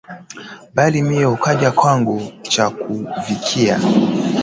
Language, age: Swahili, 19-29